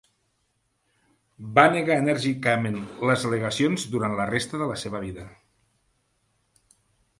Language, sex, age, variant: Catalan, male, 50-59, Central